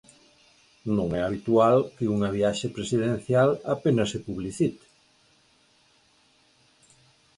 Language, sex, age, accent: Galician, male, 50-59, Oriental (común en zona oriental)